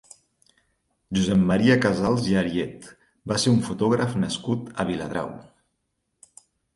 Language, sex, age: Catalan, male, 40-49